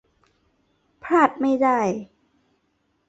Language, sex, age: Thai, female, 19-29